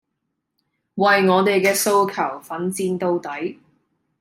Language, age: Cantonese, 19-29